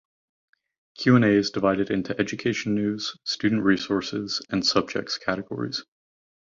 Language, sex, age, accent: English, male, 19-29, United States English